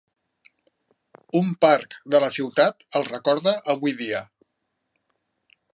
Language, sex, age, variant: Catalan, male, 40-49, Central